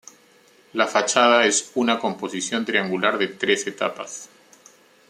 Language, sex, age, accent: Spanish, male, 50-59, Andino-Pacífico: Colombia, Perú, Ecuador, oeste de Bolivia y Venezuela andina